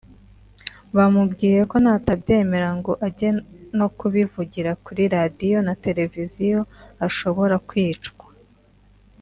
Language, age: Kinyarwanda, 19-29